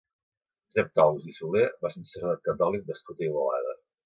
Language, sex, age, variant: Catalan, male, 60-69, Central